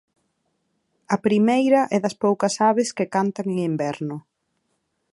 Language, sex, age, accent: Galician, female, 30-39, Oriental (común en zona oriental); Normativo (estándar)